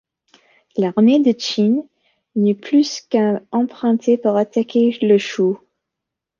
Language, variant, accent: French, Français d'Amérique du Nord, Français des États-Unis